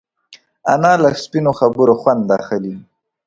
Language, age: Pashto, 19-29